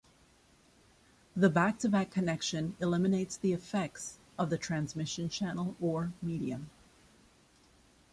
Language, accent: English, United States English